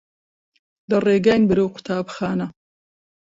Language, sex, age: Central Kurdish, female, 50-59